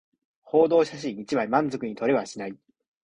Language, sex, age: Japanese, male, 19-29